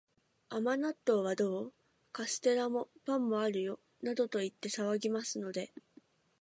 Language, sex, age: Japanese, female, 19-29